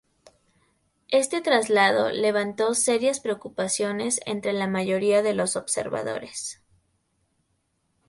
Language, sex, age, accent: Spanish, female, 19-29, México